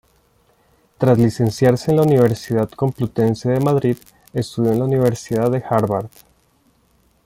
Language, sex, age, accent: Spanish, male, 30-39, Andino-Pacífico: Colombia, Perú, Ecuador, oeste de Bolivia y Venezuela andina